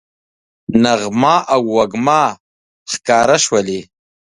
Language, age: Pashto, 30-39